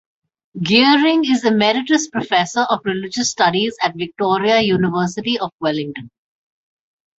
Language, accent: English, India and South Asia (India, Pakistan, Sri Lanka)